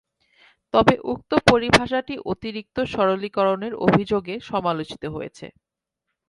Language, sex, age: Bengali, female, 19-29